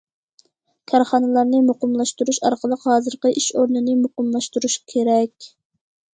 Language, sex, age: Uyghur, female, 19-29